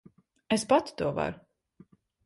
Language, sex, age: Latvian, female, 30-39